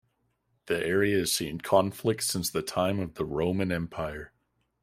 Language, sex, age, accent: English, male, 19-29, United States English